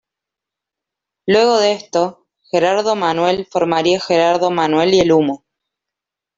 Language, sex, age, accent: Spanish, female, 19-29, Rioplatense: Argentina, Uruguay, este de Bolivia, Paraguay